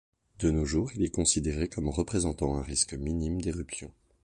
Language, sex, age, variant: French, male, 30-39, Français de métropole